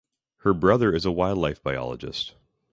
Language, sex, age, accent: English, male, 19-29, United States English